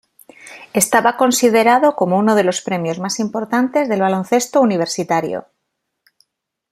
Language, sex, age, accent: Spanish, female, 40-49, España: Norte peninsular (Asturias, Castilla y León, Cantabria, País Vasco, Navarra, Aragón, La Rioja, Guadalajara, Cuenca)